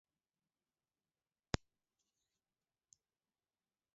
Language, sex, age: Mari, female, under 19